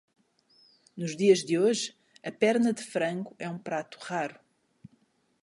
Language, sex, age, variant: Portuguese, female, 40-49, Portuguese (Portugal)